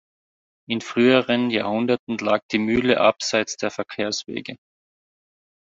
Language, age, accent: German, 30-39, Österreichisches Deutsch